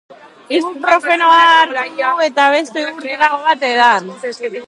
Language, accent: Basque, Mendebalekoa (Araba, Bizkaia, Gipuzkoako mendebaleko herri batzuk)